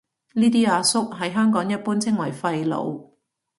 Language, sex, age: Cantonese, female, 40-49